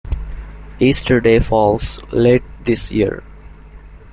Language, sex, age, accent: English, male, 19-29, India and South Asia (India, Pakistan, Sri Lanka)